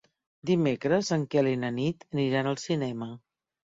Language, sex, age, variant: Catalan, female, 50-59, Central